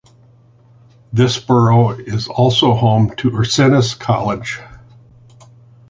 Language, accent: English, United States English